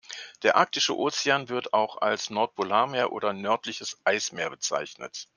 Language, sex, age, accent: German, male, 60-69, Deutschland Deutsch